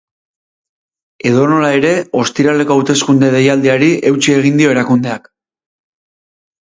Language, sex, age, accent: Basque, male, 30-39, Erdialdekoa edo Nafarra (Gipuzkoa, Nafarroa)